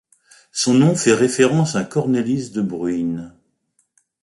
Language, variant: French, Français de métropole